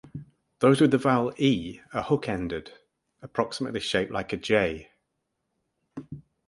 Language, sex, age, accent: English, male, 60-69, England English